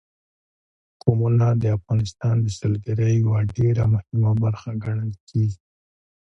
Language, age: Pashto, 30-39